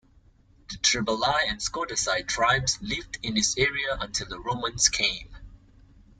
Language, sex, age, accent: English, male, 19-29, Singaporean English